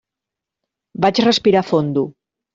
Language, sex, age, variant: Catalan, female, 40-49, Central